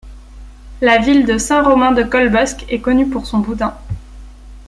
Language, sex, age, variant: French, female, 30-39, Français de métropole